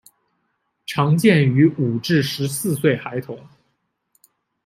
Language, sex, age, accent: Chinese, male, 19-29, 出生地：江苏省